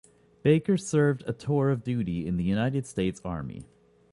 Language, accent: English, Canadian English